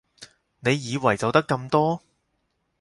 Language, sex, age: Cantonese, male, 30-39